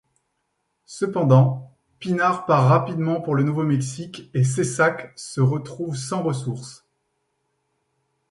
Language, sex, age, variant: French, male, 30-39, Français de métropole